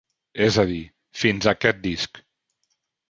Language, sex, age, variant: Catalan, male, 60-69, Central